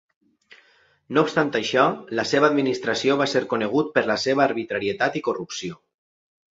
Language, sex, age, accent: Catalan, male, 30-39, valencià